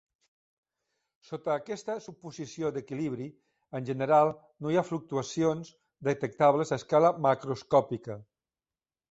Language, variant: Catalan, Central